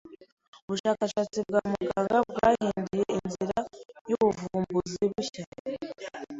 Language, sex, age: Kinyarwanda, female, 19-29